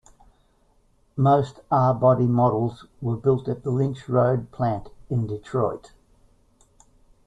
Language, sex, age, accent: English, male, 70-79, Australian English